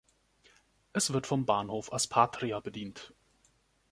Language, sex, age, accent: German, male, 30-39, Deutschland Deutsch